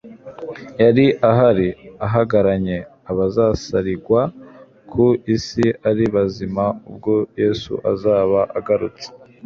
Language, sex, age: Kinyarwanda, male, under 19